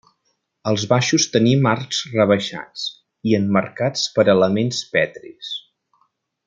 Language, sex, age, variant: Catalan, male, 30-39, Central